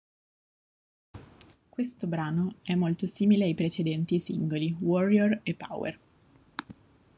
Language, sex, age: Italian, female, 30-39